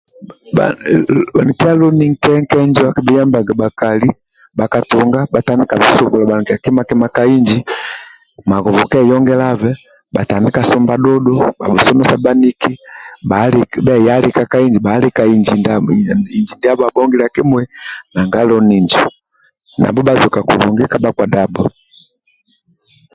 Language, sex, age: Amba (Uganda), male, 40-49